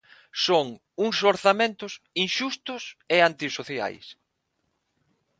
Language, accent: Galician, Normativo (estándar); Neofalante